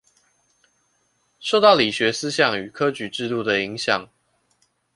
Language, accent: Chinese, 出生地：臺北市